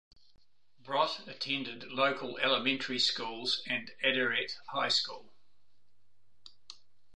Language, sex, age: English, male, 70-79